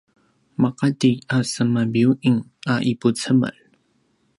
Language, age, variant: Paiwan, 30-39, pinayuanan a kinaikacedasan (東排灣語)